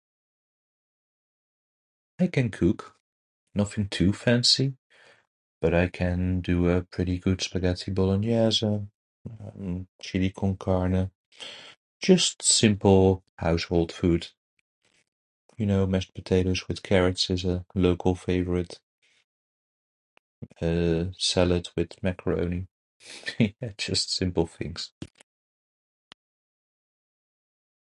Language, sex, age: English, male, 30-39